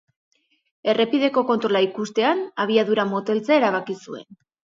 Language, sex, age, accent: Basque, female, 40-49, Erdialdekoa edo Nafarra (Gipuzkoa, Nafarroa)